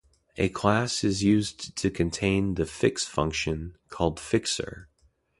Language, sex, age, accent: English, male, 30-39, United States English